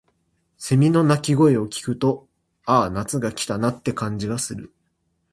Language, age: Japanese, 19-29